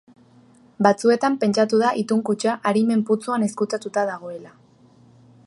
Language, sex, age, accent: Basque, female, under 19, Erdialdekoa edo Nafarra (Gipuzkoa, Nafarroa)